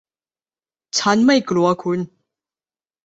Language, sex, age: Thai, female, under 19